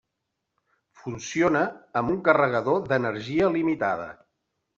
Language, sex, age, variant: Catalan, male, 50-59, Septentrional